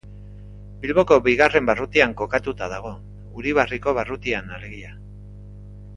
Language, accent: Basque, Erdialdekoa edo Nafarra (Gipuzkoa, Nafarroa)